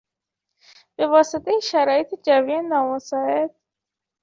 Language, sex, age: Persian, female, under 19